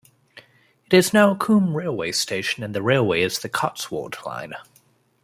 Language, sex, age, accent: English, male, 30-39, United States English